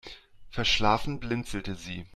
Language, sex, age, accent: German, male, 40-49, Deutschland Deutsch